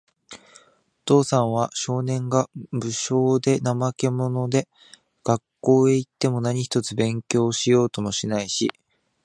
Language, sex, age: Japanese, male, 19-29